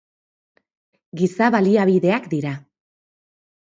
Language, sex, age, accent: Basque, female, 40-49, Erdialdekoa edo Nafarra (Gipuzkoa, Nafarroa)